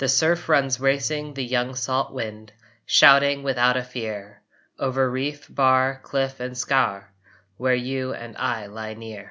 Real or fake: real